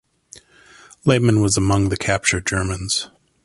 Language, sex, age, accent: English, male, 40-49, United States English